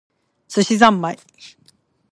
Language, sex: Japanese, female